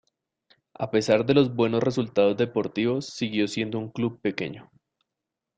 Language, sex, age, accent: Spanish, male, 19-29, Caribe: Cuba, Venezuela, Puerto Rico, República Dominicana, Panamá, Colombia caribeña, México caribeño, Costa del golfo de México